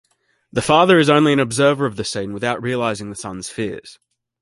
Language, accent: English, Australian English